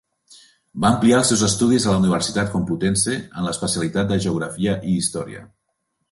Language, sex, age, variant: Catalan, male, 40-49, Central